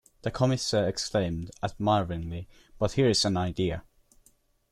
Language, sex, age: English, male, under 19